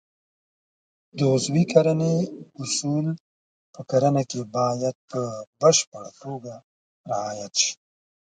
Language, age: Pashto, 60-69